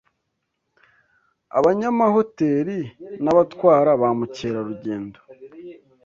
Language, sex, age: Kinyarwanda, male, 19-29